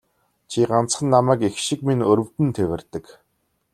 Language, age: Mongolian, 90+